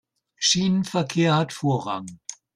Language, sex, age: German, male, 60-69